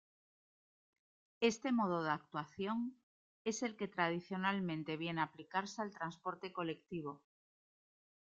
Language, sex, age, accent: Spanish, female, 30-39, España: Norte peninsular (Asturias, Castilla y León, Cantabria, País Vasco, Navarra, Aragón, La Rioja, Guadalajara, Cuenca)